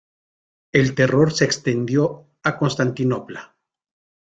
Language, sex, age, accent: Spanish, male, 50-59, México